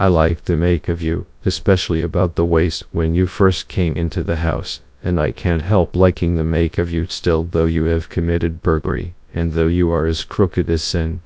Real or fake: fake